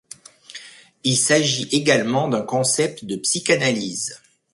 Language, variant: French, Français de métropole